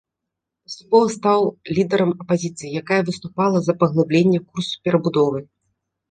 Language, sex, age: Belarusian, female, 30-39